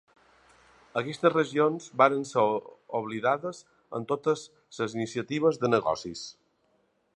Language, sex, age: Catalan, male, 50-59